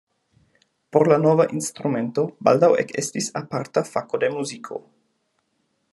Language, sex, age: Esperanto, male, 30-39